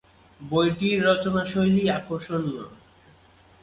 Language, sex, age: Bengali, male, 30-39